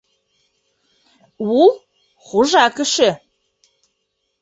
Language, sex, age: Bashkir, female, 30-39